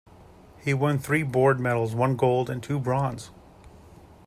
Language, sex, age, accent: English, male, 40-49, United States English